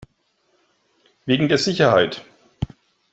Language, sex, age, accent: German, male, 40-49, Deutschland Deutsch